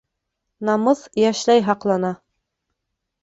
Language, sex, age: Bashkir, female, 19-29